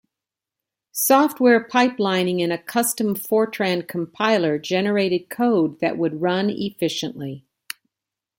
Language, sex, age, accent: English, female, 60-69, United States English